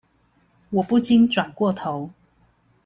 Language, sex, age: Chinese, female, 30-39